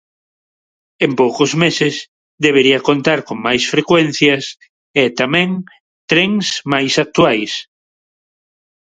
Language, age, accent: Galician, 40-49, Neofalante